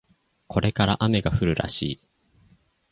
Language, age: Japanese, under 19